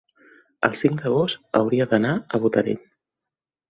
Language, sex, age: Catalan, female, 30-39